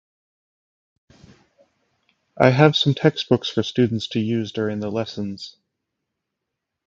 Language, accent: English, Canadian English